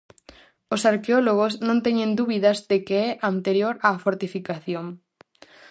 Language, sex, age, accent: Galician, female, 19-29, Normativo (estándar)